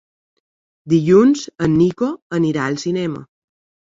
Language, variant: Catalan, Balear